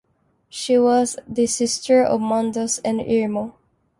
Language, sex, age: English, female, 19-29